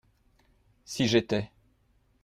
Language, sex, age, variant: French, male, 40-49, Français de métropole